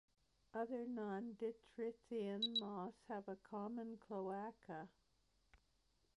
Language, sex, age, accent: English, female, 60-69, Canadian English